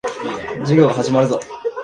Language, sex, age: Japanese, male, 19-29